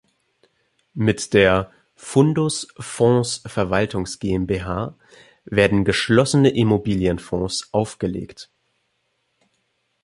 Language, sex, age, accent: German, male, 19-29, Deutschland Deutsch